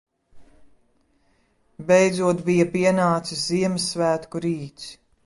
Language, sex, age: Latvian, female, 50-59